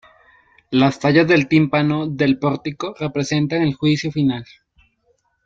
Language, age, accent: Spanish, 19-29, América central